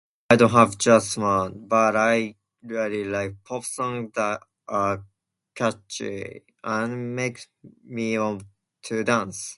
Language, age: English, 19-29